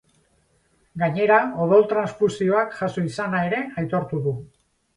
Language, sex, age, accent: Basque, male, 50-59, Mendebalekoa (Araba, Bizkaia, Gipuzkoako mendebaleko herri batzuk)